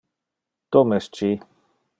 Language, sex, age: Interlingua, male, 40-49